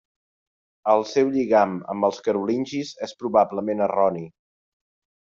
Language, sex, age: Catalan, male, 40-49